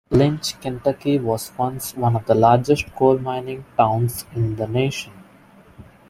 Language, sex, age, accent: English, male, 19-29, India and South Asia (India, Pakistan, Sri Lanka)